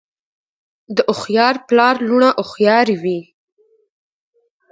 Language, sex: Pashto, female